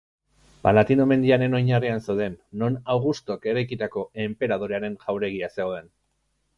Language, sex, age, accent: Basque, male, 30-39, Erdialdekoa edo Nafarra (Gipuzkoa, Nafarroa)